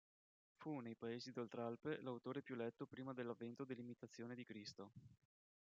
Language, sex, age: Italian, male, 30-39